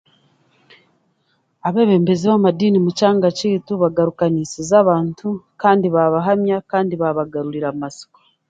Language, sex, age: Chiga, female, 40-49